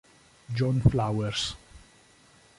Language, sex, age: Italian, male, 30-39